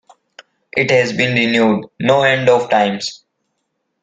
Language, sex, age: English, male, 19-29